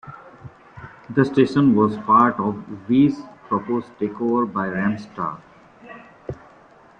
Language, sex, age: English, male, 30-39